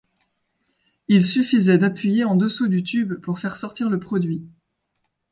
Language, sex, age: French, female, 30-39